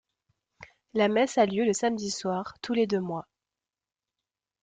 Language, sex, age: French, female, 19-29